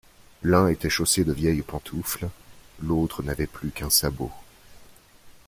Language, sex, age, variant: French, male, 40-49, Français de métropole